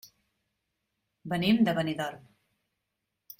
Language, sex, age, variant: Catalan, female, 30-39, Central